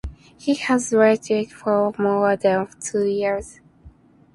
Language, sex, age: English, female, under 19